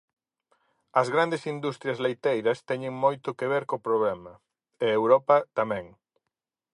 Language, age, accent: Galician, 40-49, Oriental (común en zona oriental)